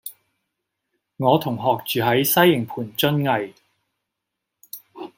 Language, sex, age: Cantonese, male, 30-39